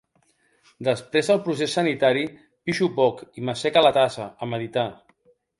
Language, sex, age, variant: Catalan, male, 50-59, Balear